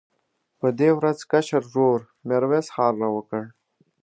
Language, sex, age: Pashto, male, under 19